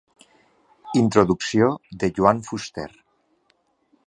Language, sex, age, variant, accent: Catalan, male, 50-59, Valencià central, valencià